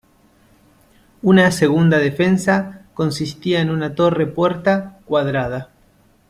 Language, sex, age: Spanish, male, 30-39